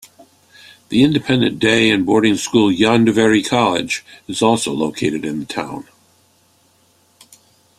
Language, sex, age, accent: English, male, 70-79, United States English